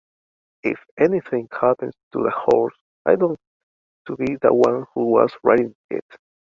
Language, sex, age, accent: English, male, 19-29, United States English